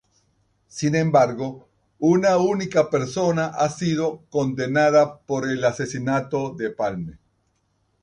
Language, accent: Spanish, Caribe: Cuba, Venezuela, Puerto Rico, República Dominicana, Panamá, Colombia caribeña, México caribeño, Costa del golfo de México